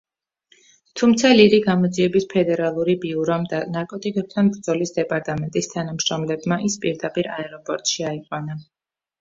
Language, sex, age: Georgian, female, 30-39